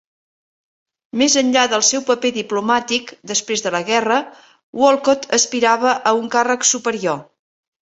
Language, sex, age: Catalan, female, 60-69